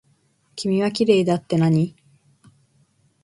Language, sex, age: Japanese, female, 19-29